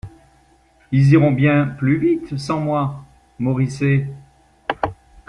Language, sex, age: French, male, 60-69